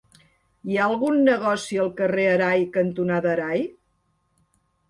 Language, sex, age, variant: Catalan, female, 60-69, Central